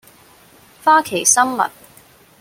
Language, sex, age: Cantonese, female, 19-29